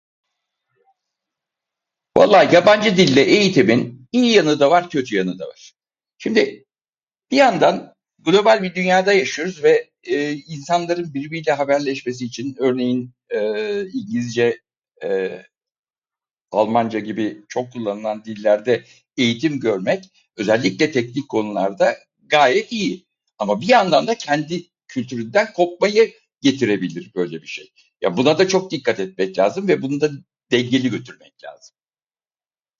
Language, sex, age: Turkish, male, 60-69